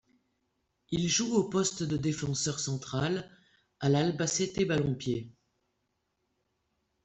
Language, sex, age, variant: French, female, 60-69, Français de métropole